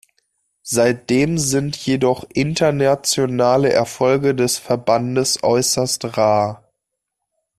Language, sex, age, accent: German, male, 19-29, Deutschland Deutsch